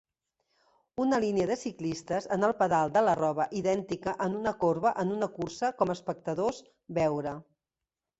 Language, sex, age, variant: Catalan, female, 50-59, Central